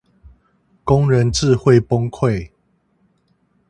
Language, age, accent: Chinese, 50-59, 出生地：臺北市